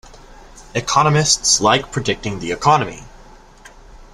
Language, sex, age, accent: English, male, under 19, United States English